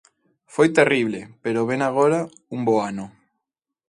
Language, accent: Galician, Normativo (estándar)